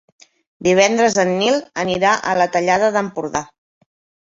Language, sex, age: Catalan, female, 50-59